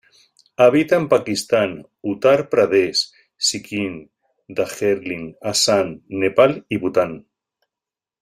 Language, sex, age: Spanish, male, 50-59